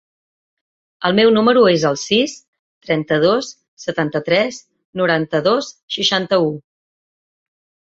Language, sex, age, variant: Catalan, female, 40-49, Central